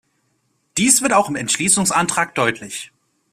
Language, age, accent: German, 19-29, Deutschland Deutsch